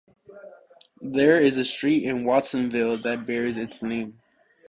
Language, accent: English, United States English